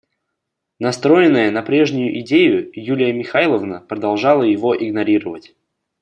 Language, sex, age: Russian, male, under 19